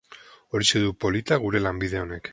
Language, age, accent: Basque, 40-49, Mendebalekoa (Araba, Bizkaia, Gipuzkoako mendebaleko herri batzuk)